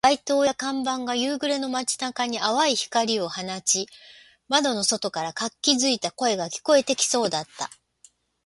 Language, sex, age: Japanese, female, 60-69